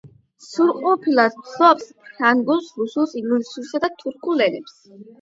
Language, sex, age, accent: Georgian, male, under 19, ჩვეულებრივი